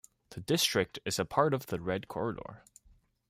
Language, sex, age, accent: English, male, under 19, Hong Kong English